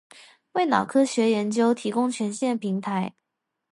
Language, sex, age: Chinese, female, 19-29